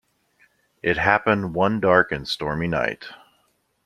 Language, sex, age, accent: English, male, 19-29, United States English